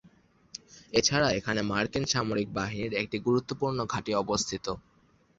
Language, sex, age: Bengali, male, 19-29